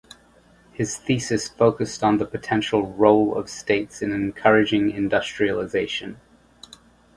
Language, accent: English, England English